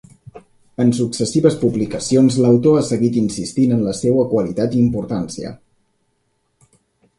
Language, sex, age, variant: Catalan, male, 19-29, Central